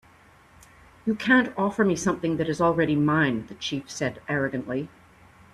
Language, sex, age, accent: English, female, 50-59, Canadian English